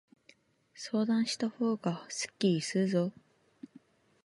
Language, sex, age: Japanese, female, 19-29